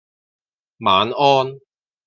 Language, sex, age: Cantonese, male, 40-49